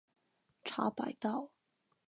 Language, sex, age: Chinese, female, 19-29